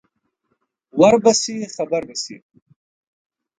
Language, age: Pashto, 50-59